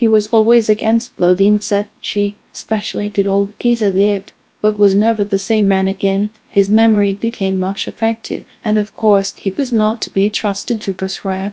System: TTS, GlowTTS